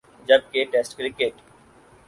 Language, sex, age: Urdu, male, 19-29